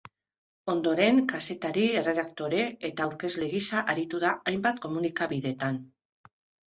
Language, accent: Basque, Mendebalekoa (Araba, Bizkaia, Gipuzkoako mendebaleko herri batzuk)